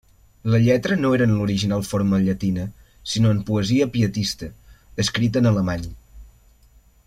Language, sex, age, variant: Catalan, male, 19-29, Central